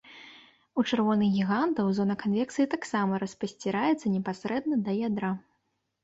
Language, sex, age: Belarusian, female, 19-29